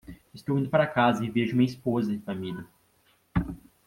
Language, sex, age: Portuguese, male, 19-29